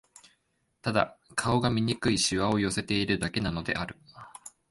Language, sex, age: Japanese, male, 19-29